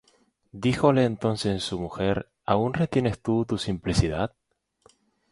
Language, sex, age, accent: Spanish, male, 19-29, España: Islas Canarias